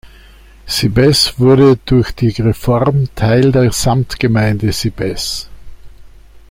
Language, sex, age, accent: German, male, 60-69, Österreichisches Deutsch